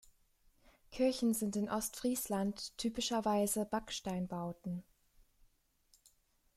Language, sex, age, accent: German, female, 19-29, Deutschland Deutsch